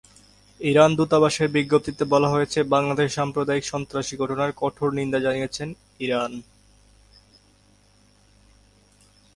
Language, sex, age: Bengali, male, 19-29